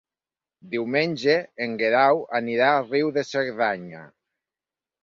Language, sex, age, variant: Catalan, male, 40-49, Nord-Occidental